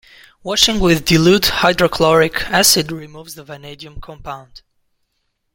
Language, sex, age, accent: English, male, 19-29, United States English